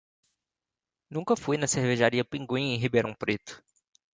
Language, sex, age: Portuguese, male, 19-29